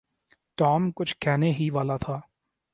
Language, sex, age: Urdu, male, 19-29